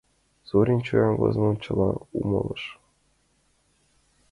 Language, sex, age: Mari, male, under 19